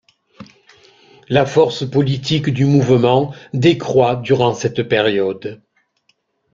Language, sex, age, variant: French, male, 50-59, Français de métropole